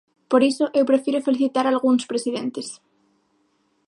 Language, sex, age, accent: Galician, female, under 19, Normativo (estándar); Neofalante